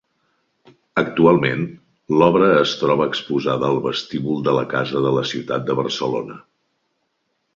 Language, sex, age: Catalan, male, 60-69